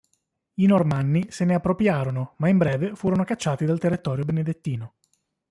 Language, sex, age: Italian, male, 30-39